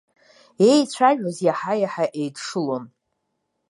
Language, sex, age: Abkhazian, female, 50-59